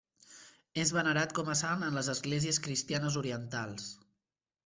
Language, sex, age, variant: Catalan, male, 19-29, Central